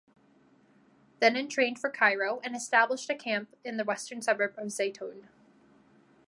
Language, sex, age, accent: English, female, 19-29, Canadian English